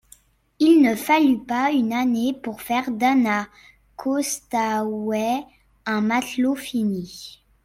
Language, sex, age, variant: French, female, under 19, Français de métropole